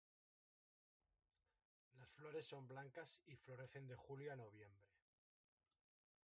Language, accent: Spanish, España: Norte peninsular (Asturias, Castilla y León, Cantabria, País Vasco, Navarra, Aragón, La Rioja, Guadalajara, Cuenca)